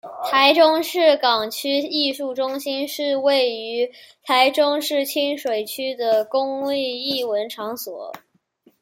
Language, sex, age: Chinese, male, under 19